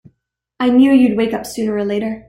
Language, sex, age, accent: English, female, under 19, Canadian English